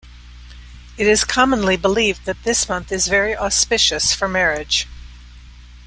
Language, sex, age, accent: English, female, 60-69, United States English